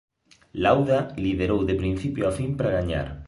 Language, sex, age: Galician, male, 40-49